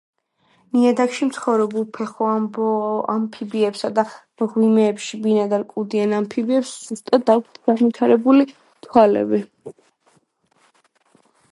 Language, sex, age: Georgian, female, 19-29